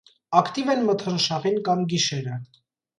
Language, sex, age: Armenian, male, 19-29